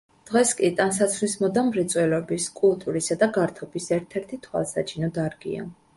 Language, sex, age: Georgian, female, 19-29